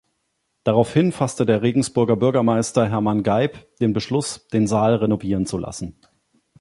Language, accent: German, Deutschland Deutsch